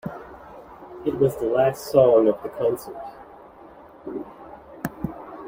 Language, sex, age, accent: English, male, 40-49, Canadian English